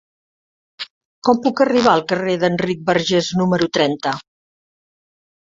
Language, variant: Catalan, Central